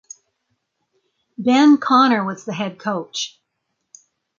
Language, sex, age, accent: English, female, 80-89, United States English